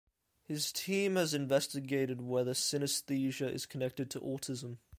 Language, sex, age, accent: English, male, 19-29, Australian English